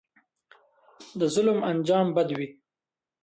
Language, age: Pashto, 19-29